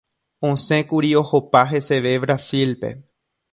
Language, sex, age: Guarani, male, 30-39